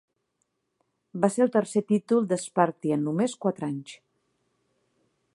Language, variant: Catalan, Central